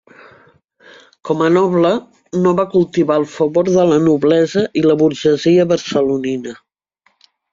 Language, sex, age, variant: Catalan, female, 60-69, Central